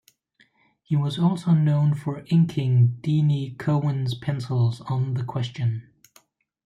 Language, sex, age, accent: English, male, 40-49, England English